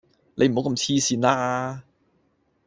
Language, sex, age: Cantonese, male, 30-39